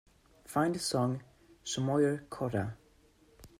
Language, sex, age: English, male, 19-29